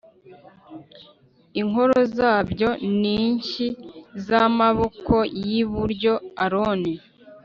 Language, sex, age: Kinyarwanda, female, 19-29